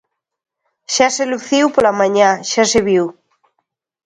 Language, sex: Galician, female